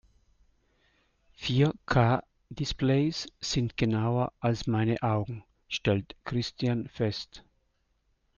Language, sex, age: German, male, 50-59